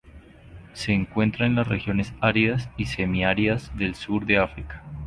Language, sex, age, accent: Spanish, male, 19-29, Andino-Pacífico: Colombia, Perú, Ecuador, oeste de Bolivia y Venezuela andina